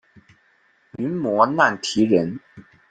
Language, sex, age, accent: Chinese, male, 19-29, 出生地：北京市